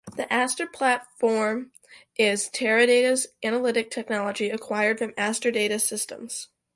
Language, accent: English, United States English